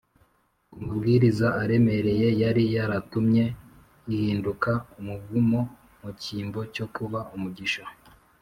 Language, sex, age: Kinyarwanda, male, 19-29